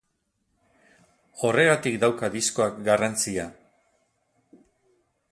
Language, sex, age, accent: Basque, male, 60-69, Erdialdekoa edo Nafarra (Gipuzkoa, Nafarroa)